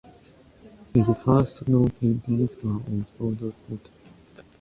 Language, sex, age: English, male, under 19